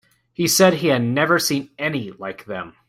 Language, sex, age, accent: English, male, 19-29, United States English